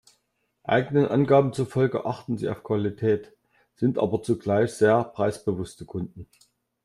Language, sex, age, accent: German, male, 50-59, Deutschland Deutsch